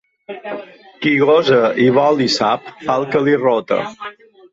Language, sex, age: Catalan, male, 50-59